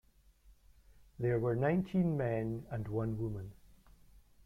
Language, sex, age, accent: English, male, 40-49, Scottish English